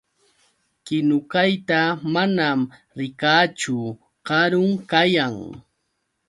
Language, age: Yauyos Quechua, 30-39